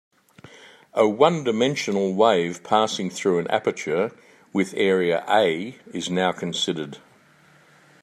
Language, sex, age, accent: English, male, 70-79, Australian English